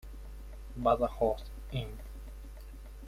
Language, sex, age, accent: Spanish, male, 30-39, Rioplatense: Argentina, Uruguay, este de Bolivia, Paraguay